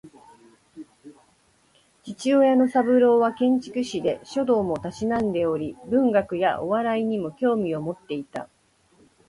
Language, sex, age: Japanese, female, 50-59